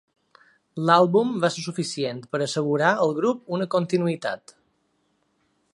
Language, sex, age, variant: Catalan, male, 30-39, Balear